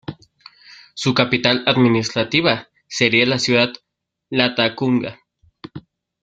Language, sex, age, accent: Spanish, male, under 19, México